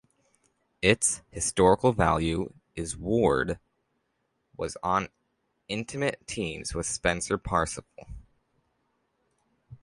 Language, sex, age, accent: English, male, under 19, United States English